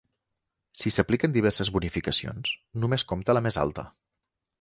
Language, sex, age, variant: Catalan, male, 40-49, Central